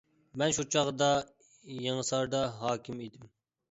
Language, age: Uyghur, 19-29